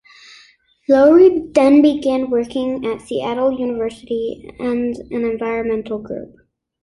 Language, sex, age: English, male, 19-29